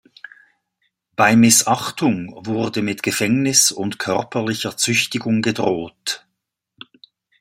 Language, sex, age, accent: German, male, 60-69, Schweizerdeutsch